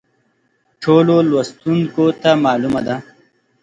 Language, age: Pashto, 19-29